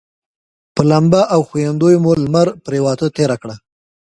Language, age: Pashto, 19-29